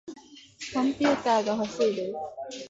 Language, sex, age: Japanese, female, 19-29